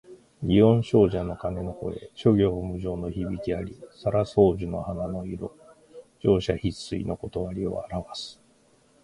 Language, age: Japanese, 50-59